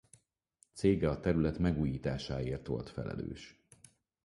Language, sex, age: Hungarian, male, 40-49